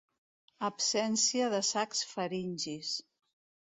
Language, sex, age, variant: Catalan, female, 50-59, Central